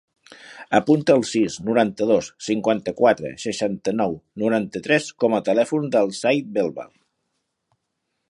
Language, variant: Catalan, Central